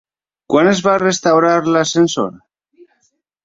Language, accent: Catalan, valencià